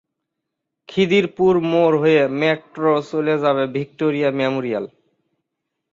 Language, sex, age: Bengali, male, 19-29